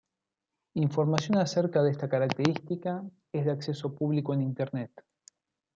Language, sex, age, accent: Spanish, male, 40-49, Rioplatense: Argentina, Uruguay, este de Bolivia, Paraguay